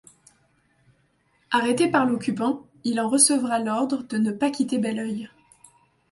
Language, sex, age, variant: French, female, 30-39, Français de métropole